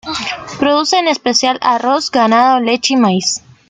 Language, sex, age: Spanish, female, 19-29